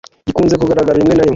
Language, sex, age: Kinyarwanda, male, 19-29